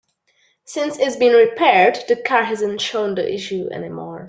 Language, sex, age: English, female, 19-29